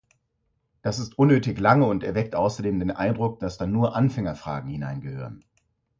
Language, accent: German, Deutschland Deutsch; Hochdeutsch